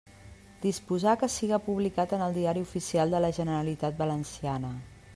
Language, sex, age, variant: Catalan, female, 40-49, Central